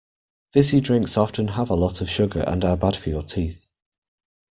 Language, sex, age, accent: English, male, 30-39, England English